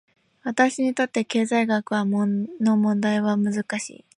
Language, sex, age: Japanese, female, 19-29